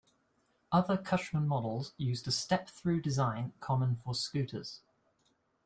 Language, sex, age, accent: English, male, 19-29, England English